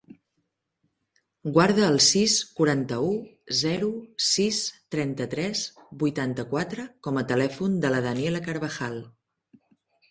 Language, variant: Catalan, Central